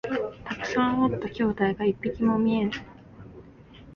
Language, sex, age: Japanese, female, 19-29